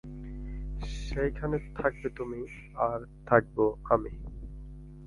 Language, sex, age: Bengali, male, 19-29